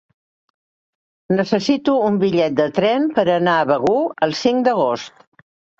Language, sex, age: Catalan, female, 60-69